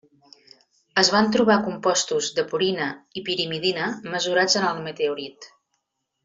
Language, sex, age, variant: Catalan, female, 40-49, Central